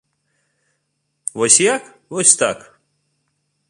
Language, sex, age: Belarusian, male, 30-39